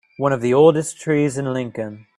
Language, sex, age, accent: English, male, 19-29, United States English